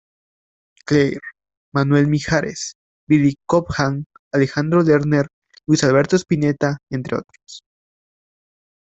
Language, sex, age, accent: Spanish, male, 19-29, América central